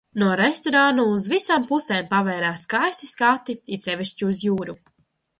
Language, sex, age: Latvian, female, under 19